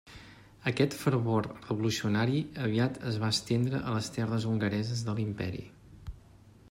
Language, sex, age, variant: Catalan, male, 40-49, Central